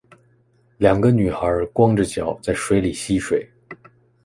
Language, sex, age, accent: Chinese, male, 19-29, 出生地：北京市